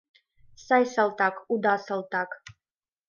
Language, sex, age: Mari, female, 19-29